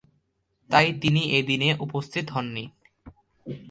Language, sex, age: Bengali, male, under 19